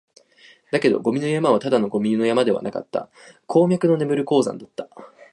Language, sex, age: Japanese, male, 19-29